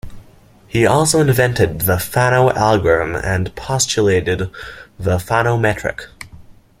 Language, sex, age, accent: English, male, under 19, United States English